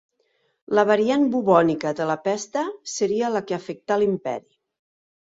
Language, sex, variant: Catalan, female, Nord-Occidental